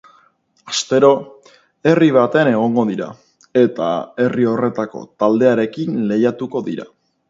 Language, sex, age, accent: Basque, male, 19-29, Mendebalekoa (Araba, Bizkaia, Gipuzkoako mendebaleko herri batzuk)